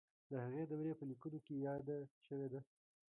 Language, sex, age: Pashto, male, 30-39